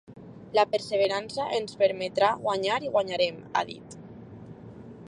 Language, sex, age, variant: Catalan, female, under 19, Alacantí